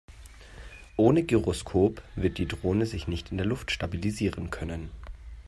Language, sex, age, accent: German, male, 19-29, Deutschland Deutsch